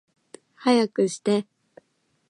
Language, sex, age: Japanese, female, 19-29